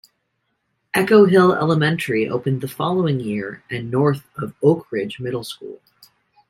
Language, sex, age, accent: English, female, 40-49, Canadian English